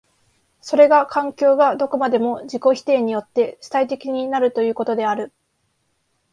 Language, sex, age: Japanese, female, 19-29